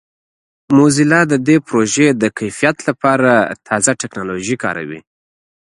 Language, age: Pashto, 30-39